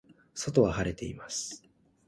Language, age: Japanese, 19-29